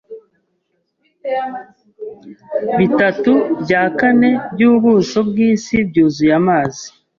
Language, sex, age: Kinyarwanda, male, 30-39